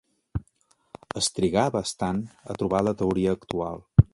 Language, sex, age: Catalan, male, 40-49